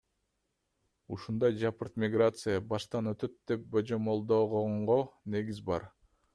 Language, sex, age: Kyrgyz, male, 19-29